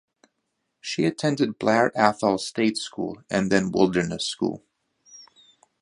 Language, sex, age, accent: English, male, 19-29, United States English